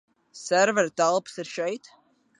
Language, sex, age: Latvian, male, under 19